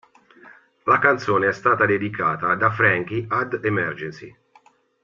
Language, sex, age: Italian, male, 40-49